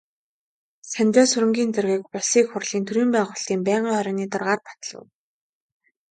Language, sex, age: Mongolian, female, 19-29